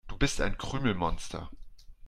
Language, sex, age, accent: German, male, 40-49, Deutschland Deutsch